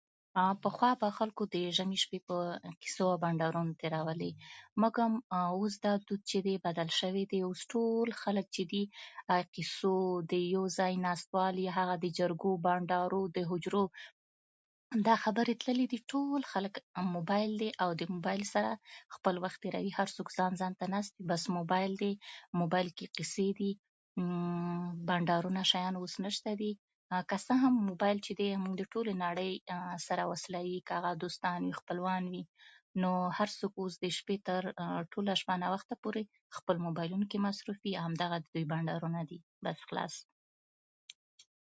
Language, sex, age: Pashto, female, 30-39